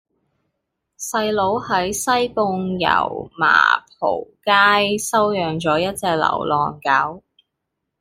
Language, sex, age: Cantonese, female, 19-29